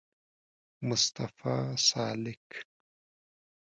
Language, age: Pashto, 19-29